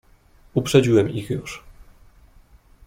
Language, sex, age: Polish, male, 19-29